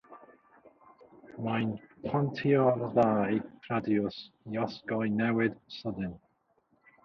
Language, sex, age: Welsh, male, 50-59